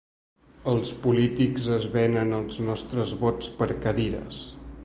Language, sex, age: Catalan, male, 19-29